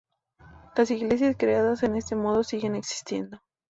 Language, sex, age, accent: Spanish, female, 19-29, México